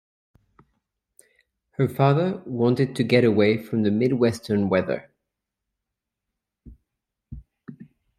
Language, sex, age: English, male, 30-39